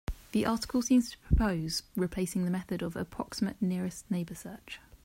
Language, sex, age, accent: English, female, 30-39, England English